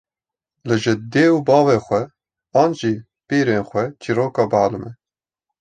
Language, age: Kurdish, 19-29